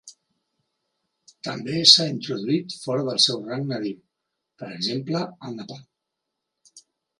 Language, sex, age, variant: Catalan, male, 40-49, Central